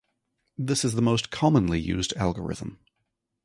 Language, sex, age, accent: English, male, 30-39, New Zealand English